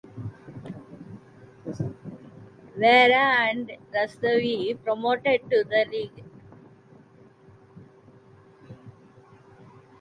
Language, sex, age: English, male, 19-29